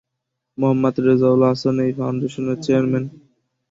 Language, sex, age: Bengali, male, 19-29